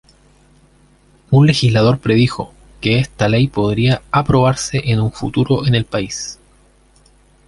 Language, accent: Spanish, Chileno: Chile, Cuyo